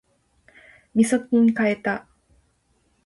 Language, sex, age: Japanese, female, 19-29